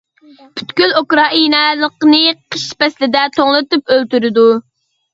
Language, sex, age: Uyghur, female, under 19